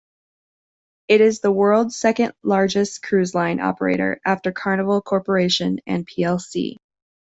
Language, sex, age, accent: English, female, 30-39, United States English